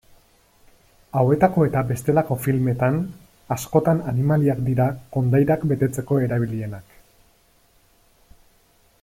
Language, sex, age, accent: Basque, male, 30-39, Erdialdekoa edo Nafarra (Gipuzkoa, Nafarroa)